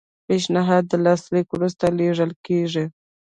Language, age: Pashto, 19-29